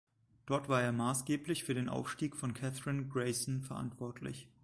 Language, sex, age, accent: German, male, 19-29, Deutschland Deutsch